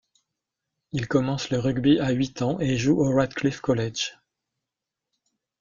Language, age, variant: French, 40-49, Français de métropole